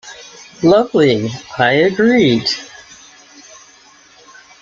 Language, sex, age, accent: English, female, 60-69, United States English